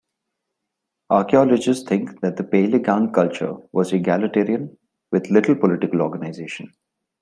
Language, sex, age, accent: English, male, 30-39, India and South Asia (India, Pakistan, Sri Lanka)